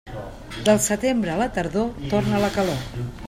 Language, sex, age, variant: Catalan, female, 50-59, Central